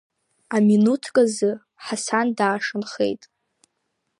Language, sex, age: Abkhazian, female, under 19